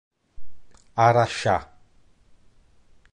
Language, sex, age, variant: Portuguese, male, 30-39, Portuguese (Brasil)